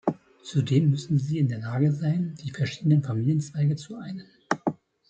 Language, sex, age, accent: German, male, 50-59, Deutschland Deutsch